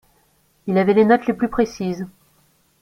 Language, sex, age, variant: French, female, 40-49, Français de métropole